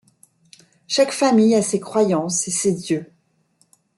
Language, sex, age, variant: French, female, 50-59, Français de métropole